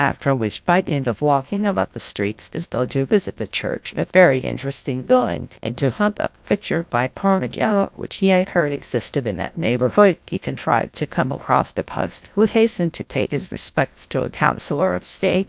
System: TTS, GlowTTS